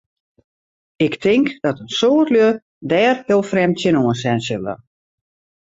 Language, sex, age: Western Frisian, female, 50-59